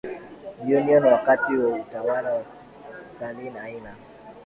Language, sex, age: Swahili, male, 19-29